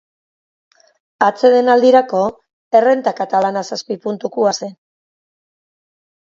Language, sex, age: Basque, female, 50-59